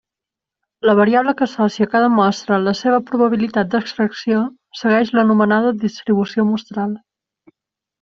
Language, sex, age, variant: Catalan, female, 30-39, Balear